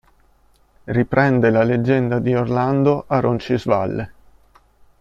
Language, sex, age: Italian, male, 30-39